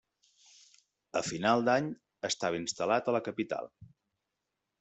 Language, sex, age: Catalan, male, 40-49